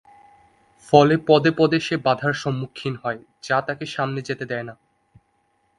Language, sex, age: Bengali, male, 19-29